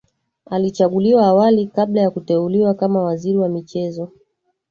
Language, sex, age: Swahili, female, 30-39